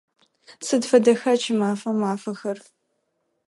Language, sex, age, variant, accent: Adyghe, female, under 19, Адыгабзэ (Кирил, пстэумэ зэдыряе), Бжъэдыгъу (Bjeduğ)